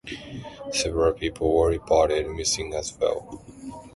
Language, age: English, under 19